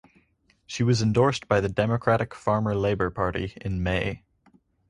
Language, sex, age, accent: English, male, under 19, United States English